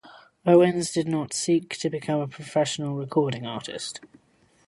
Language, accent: English, England English